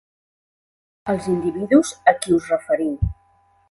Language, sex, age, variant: Catalan, female, 50-59, Central